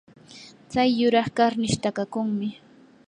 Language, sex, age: Yanahuanca Pasco Quechua, female, 19-29